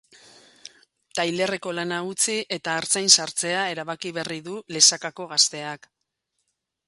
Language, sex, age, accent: Basque, female, 40-49, Mendebalekoa (Araba, Bizkaia, Gipuzkoako mendebaleko herri batzuk)